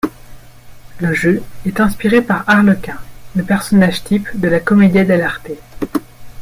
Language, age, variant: French, 30-39, Français de métropole